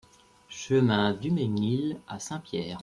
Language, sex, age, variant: French, male, 40-49, Français de métropole